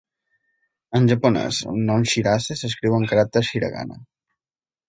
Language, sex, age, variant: Catalan, male, 19-29, Balear